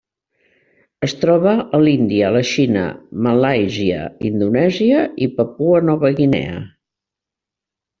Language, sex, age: Catalan, female, 70-79